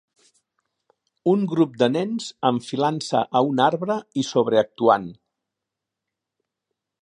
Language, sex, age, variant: Catalan, male, 60-69, Central